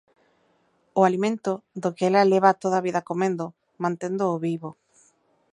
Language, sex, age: Galician, female, 30-39